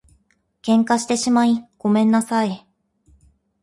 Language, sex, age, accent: Japanese, female, 30-39, 標準語